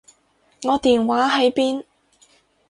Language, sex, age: Cantonese, female, 19-29